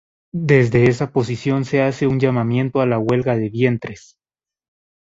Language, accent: Spanish, América central